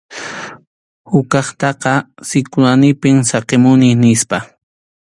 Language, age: Arequipa-La Unión Quechua, 30-39